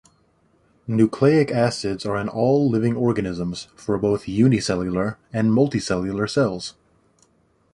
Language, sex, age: English, male, 19-29